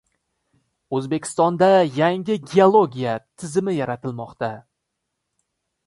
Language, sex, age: Uzbek, male, 19-29